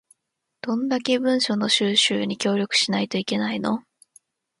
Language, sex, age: Japanese, female, 19-29